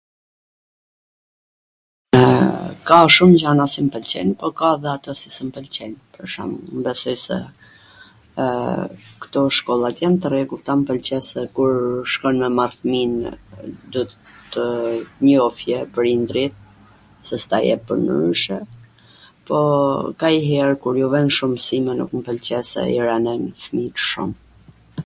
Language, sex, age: Gheg Albanian, female, 40-49